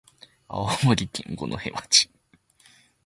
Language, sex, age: Japanese, male, 19-29